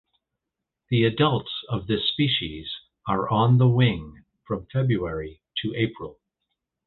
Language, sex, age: English, male, 50-59